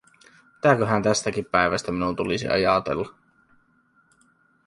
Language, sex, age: Finnish, male, 19-29